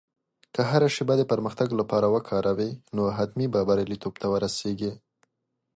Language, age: Pashto, 19-29